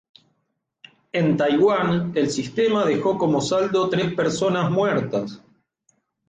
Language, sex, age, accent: Spanish, male, 50-59, Rioplatense: Argentina, Uruguay, este de Bolivia, Paraguay